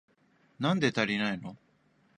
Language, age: Japanese, 19-29